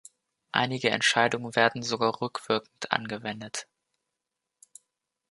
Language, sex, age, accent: German, male, 19-29, Deutschland Deutsch